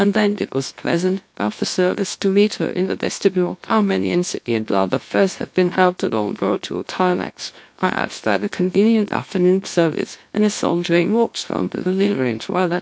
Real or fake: fake